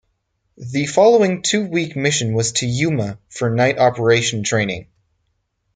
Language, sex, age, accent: English, male, 19-29, United States English